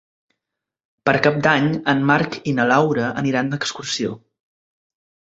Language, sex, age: Catalan, male, 19-29